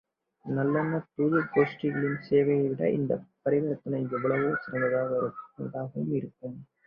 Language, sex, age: Tamil, male, 19-29